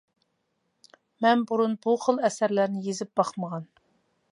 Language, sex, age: Uyghur, female, 40-49